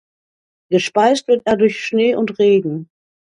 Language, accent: German, Deutschland Deutsch